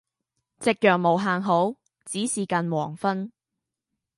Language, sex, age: Cantonese, female, 19-29